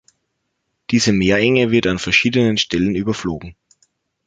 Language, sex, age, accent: German, male, 30-39, Österreichisches Deutsch